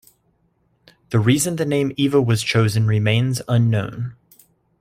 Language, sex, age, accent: English, male, 30-39, United States English